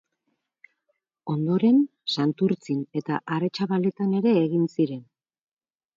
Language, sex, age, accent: Basque, female, 50-59, Mendebalekoa (Araba, Bizkaia, Gipuzkoako mendebaleko herri batzuk)